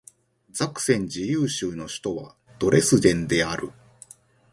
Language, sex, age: Japanese, male, 40-49